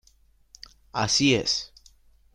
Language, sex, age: Spanish, male, 19-29